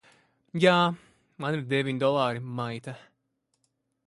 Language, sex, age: Latvian, male, 30-39